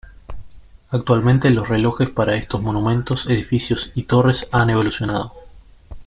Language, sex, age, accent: Spanish, male, 19-29, Rioplatense: Argentina, Uruguay, este de Bolivia, Paraguay